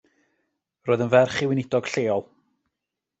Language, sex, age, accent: Welsh, male, 30-39, Y Deyrnas Unedig Cymraeg